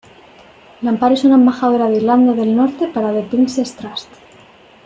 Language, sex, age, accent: Spanish, female, 19-29, España: Centro-Sur peninsular (Madrid, Toledo, Castilla-La Mancha)